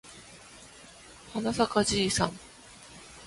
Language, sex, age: Japanese, female, 30-39